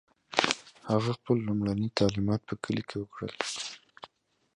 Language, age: English, 19-29